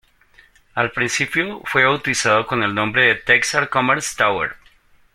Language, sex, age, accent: Spanish, male, 40-49, Andino-Pacífico: Colombia, Perú, Ecuador, oeste de Bolivia y Venezuela andina